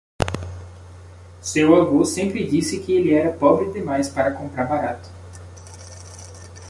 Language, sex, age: Portuguese, male, 19-29